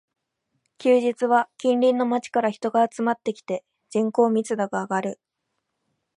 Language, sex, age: Japanese, female, 19-29